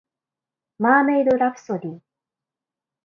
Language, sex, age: Japanese, female, 19-29